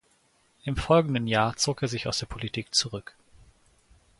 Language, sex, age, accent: German, male, 19-29, Deutschland Deutsch